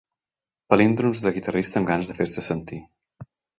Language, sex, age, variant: Catalan, male, 30-39, Central